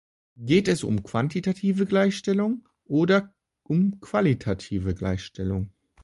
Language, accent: German, Deutschland Deutsch